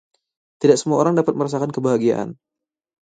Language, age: Indonesian, 19-29